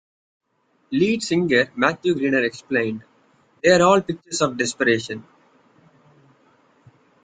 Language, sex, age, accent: English, male, 19-29, India and South Asia (India, Pakistan, Sri Lanka)